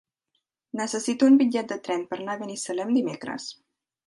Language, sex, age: Catalan, female, 19-29